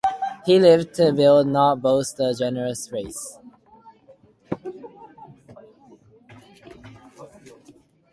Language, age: English, under 19